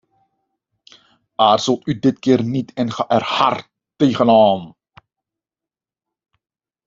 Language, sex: Dutch, male